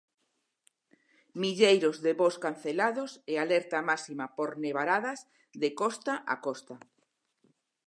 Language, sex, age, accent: Galician, female, 60-69, Normativo (estándar)